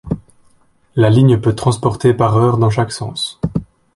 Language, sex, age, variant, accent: French, male, 19-29, Français d'Europe, Français de Belgique